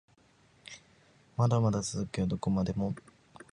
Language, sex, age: Japanese, male, 19-29